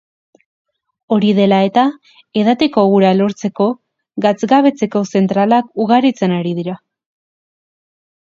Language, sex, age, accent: Basque, female, 19-29, Erdialdekoa edo Nafarra (Gipuzkoa, Nafarroa)